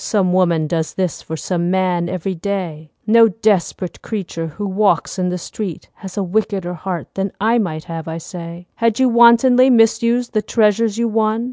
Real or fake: real